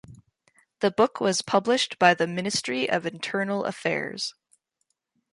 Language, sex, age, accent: English, female, 19-29, Canadian English